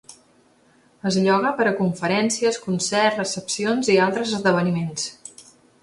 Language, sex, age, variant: Catalan, female, 40-49, Central